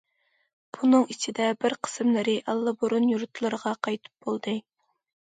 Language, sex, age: Uyghur, female, under 19